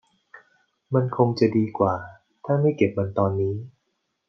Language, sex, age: Thai, male, 40-49